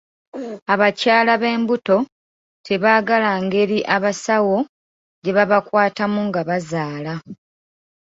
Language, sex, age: Ganda, female, 19-29